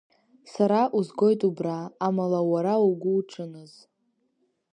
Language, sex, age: Abkhazian, female, under 19